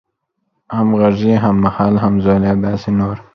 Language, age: Pashto, under 19